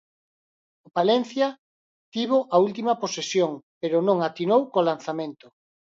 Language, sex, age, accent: Galician, male, 50-59, Normativo (estándar)